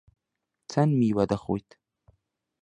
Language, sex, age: Central Kurdish, male, 19-29